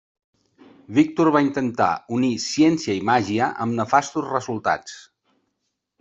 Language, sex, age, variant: Catalan, male, 50-59, Central